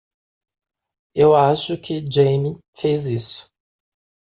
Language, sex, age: Portuguese, female, 30-39